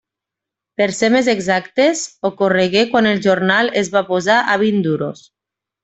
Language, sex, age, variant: Catalan, female, 19-29, Nord-Occidental